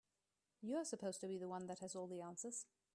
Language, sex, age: English, female, 30-39